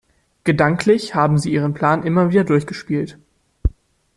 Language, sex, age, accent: German, male, under 19, Deutschland Deutsch